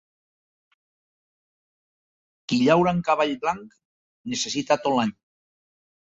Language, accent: Catalan, valencià